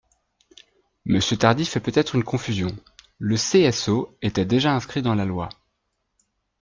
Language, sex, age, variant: French, male, 30-39, Français de métropole